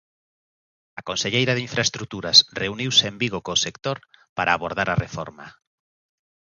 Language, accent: Galician, Oriental (común en zona oriental)